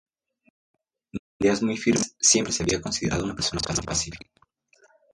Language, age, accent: Spanish, 30-39, México